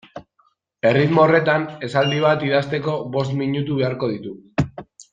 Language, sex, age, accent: Basque, male, under 19, Mendebalekoa (Araba, Bizkaia, Gipuzkoako mendebaleko herri batzuk)